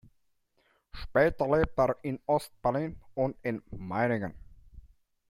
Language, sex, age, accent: German, female, 19-29, Deutschland Deutsch